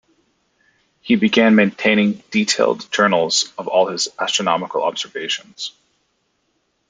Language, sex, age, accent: English, male, 30-39, United States English